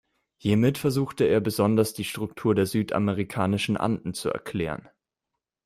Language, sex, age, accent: German, male, 19-29, Deutschland Deutsch